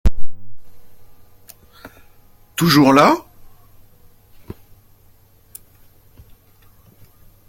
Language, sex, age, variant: French, male, 30-39, Français de métropole